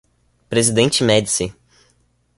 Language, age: Portuguese, under 19